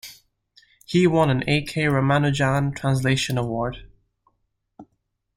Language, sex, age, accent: English, male, 19-29, United States English